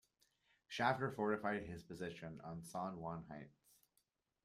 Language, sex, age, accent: English, male, 19-29, Canadian English